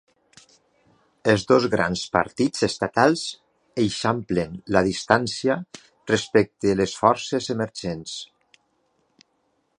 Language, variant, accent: Catalan, Valencià central, valencià